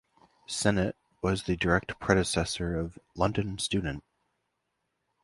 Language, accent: English, United States English